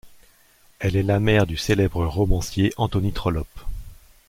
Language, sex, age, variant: French, male, 40-49, Français de métropole